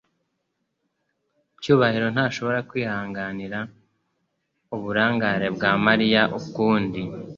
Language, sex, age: Kinyarwanda, male, 19-29